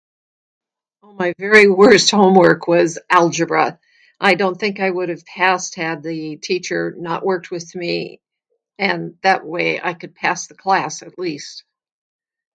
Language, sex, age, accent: English, female, 80-89, United States English